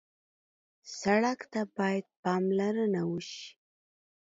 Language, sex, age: Pashto, female, 30-39